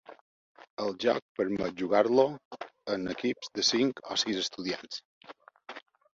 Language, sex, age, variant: Catalan, male, 50-59, Balear